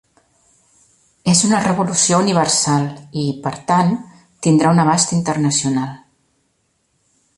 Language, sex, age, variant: Catalan, female, 50-59, Central